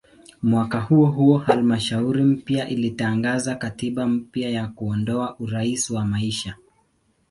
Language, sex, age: Swahili, male, 19-29